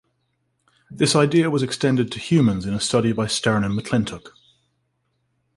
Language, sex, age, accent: English, male, 40-49, Irish English